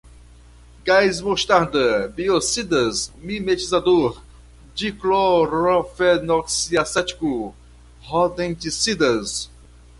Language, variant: Portuguese, Portuguese (Brasil)